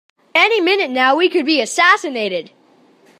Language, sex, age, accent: English, male, under 19, Canadian English